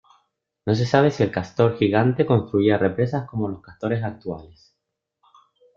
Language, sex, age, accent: Spanish, male, 40-49, España: Islas Canarias